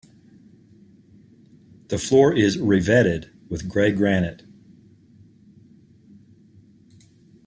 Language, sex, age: English, male, 60-69